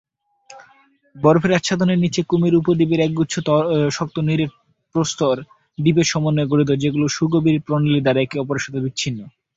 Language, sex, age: Bengali, male, 19-29